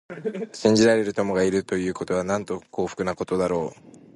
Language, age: Japanese, 19-29